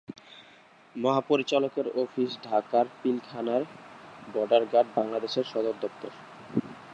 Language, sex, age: Bengali, male, 19-29